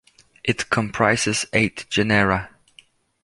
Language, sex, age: English, male, 30-39